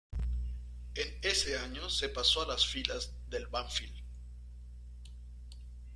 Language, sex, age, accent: Spanish, male, 50-59, México